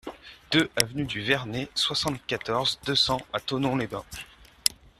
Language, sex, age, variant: French, male, 19-29, Français de métropole